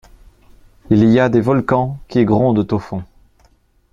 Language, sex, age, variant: French, male, 19-29, Français de métropole